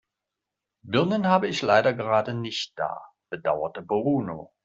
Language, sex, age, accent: German, male, 40-49, Deutschland Deutsch